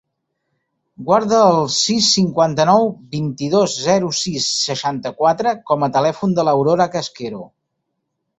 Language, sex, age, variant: Catalan, male, 40-49, Central